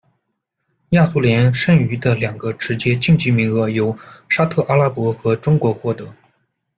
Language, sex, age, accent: Chinese, male, 30-39, 出生地：江苏省